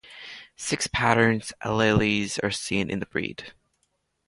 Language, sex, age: English, male, under 19